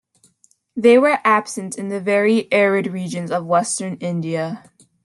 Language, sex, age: English, female, under 19